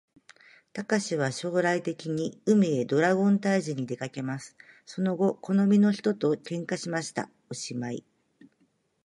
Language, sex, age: Japanese, female, 50-59